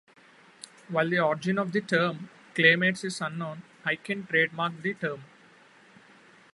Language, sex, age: English, male, 19-29